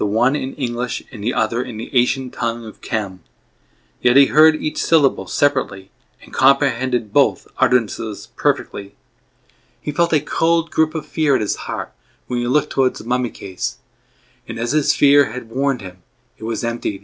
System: none